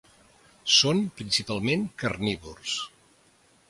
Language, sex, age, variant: Catalan, male, 60-69, Central